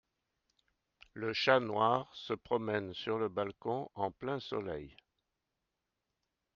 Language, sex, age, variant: French, male, 60-69, Français d'Europe